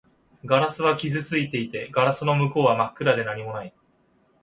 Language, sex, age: Japanese, male, 19-29